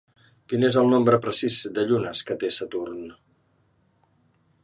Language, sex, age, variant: Catalan, male, 50-59, Central